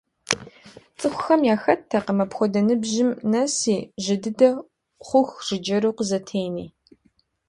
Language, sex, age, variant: Kabardian, female, 30-39, Адыгэбзэ (Къэбэрдей, Кирил, псоми зэдай)